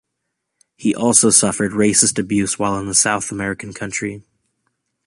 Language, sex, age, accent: English, male, 19-29, United States English